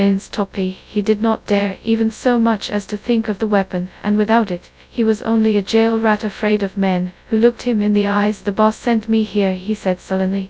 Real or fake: fake